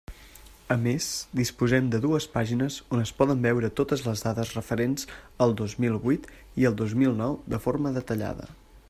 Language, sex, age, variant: Catalan, male, 19-29, Central